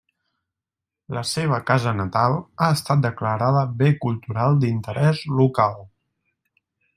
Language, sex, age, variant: Catalan, male, 19-29, Central